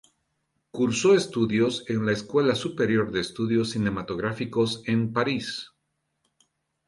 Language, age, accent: Spanish, 50-59, Andino-Pacífico: Colombia, Perú, Ecuador, oeste de Bolivia y Venezuela andina